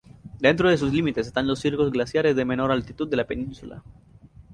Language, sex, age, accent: Spanish, male, 19-29, América central